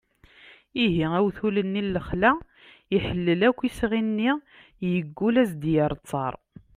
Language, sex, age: Kabyle, female, 19-29